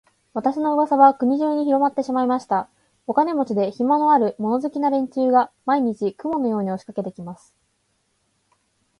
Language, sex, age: Japanese, female, 19-29